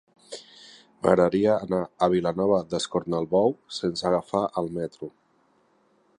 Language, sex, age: Catalan, male, 40-49